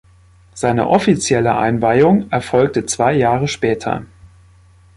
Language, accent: German, Deutschland Deutsch